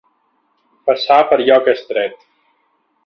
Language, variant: Catalan, Central